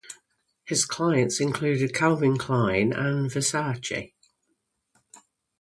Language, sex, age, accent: English, female, 50-59, England English